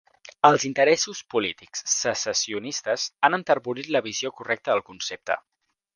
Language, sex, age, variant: Catalan, male, under 19, Central